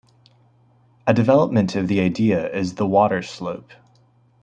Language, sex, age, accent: English, male, 19-29, United States English